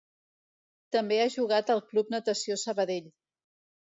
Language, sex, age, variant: Catalan, female, 50-59, Central